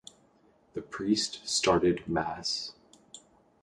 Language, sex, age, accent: English, male, 19-29, United States English